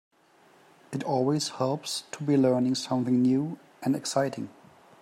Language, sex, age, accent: English, male, 30-39, Australian English